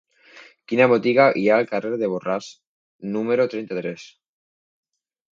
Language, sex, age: Catalan, male, 30-39